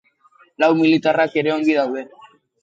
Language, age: Basque, under 19